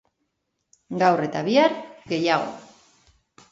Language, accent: Basque, Erdialdekoa edo Nafarra (Gipuzkoa, Nafarroa)